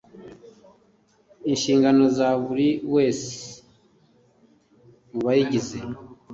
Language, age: Kinyarwanda, 30-39